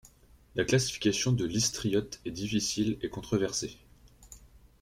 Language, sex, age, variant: French, male, 19-29, Français de métropole